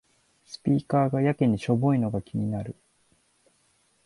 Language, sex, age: Japanese, male, 19-29